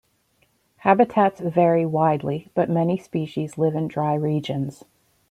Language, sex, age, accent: English, female, 40-49, United States English